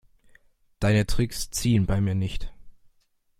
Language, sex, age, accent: German, male, under 19, Deutschland Deutsch